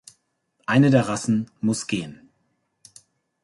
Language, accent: German, Deutschland Deutsch